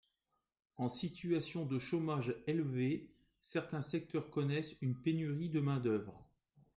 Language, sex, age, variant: French, male, 40-49, Français de métropole